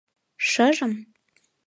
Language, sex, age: Mari, female, 19-29